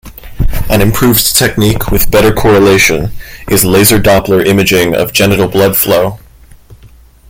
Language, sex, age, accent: English, male, 19-29, United States English